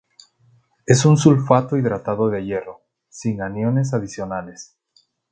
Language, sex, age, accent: Spanish, male, 19-29, América central